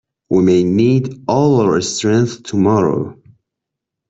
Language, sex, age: English, male, 30-39